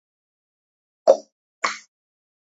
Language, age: Georgian, 19-29